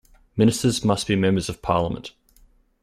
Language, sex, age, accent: English, male, 19-29, Australian English